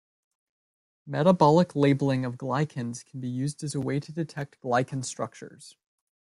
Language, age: English, 19-29